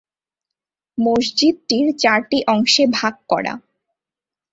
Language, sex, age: Bengali, female, 19-29